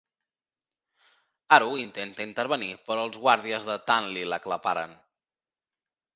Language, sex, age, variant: Catalan, male, 19-29, Central